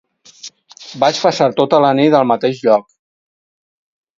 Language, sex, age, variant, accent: Catalan, male, 50-59, Valencià meridional, valencià